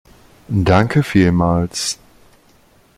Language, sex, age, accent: German, male, 40-49, Deutschland Deutsch